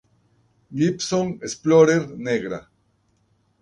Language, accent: Spanish, Caribe: Cuba, Venezuela, Puerto Rico, República Dominicana, Panamá, Colombia caribeña, México caribeño, Costa del golfo de México